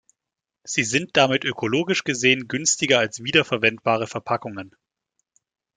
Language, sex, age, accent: German, male, 19-29, Deutschland Deutsch